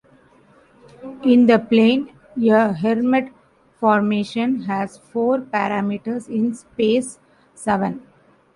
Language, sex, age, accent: English, female, 40-49, India and South Asia (India, Pakistan, Sri Lanka)